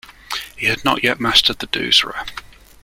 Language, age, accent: English, 19-29, England English